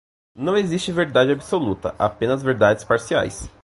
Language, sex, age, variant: Portuguese, male, 19-29, Portuguese (Brasil)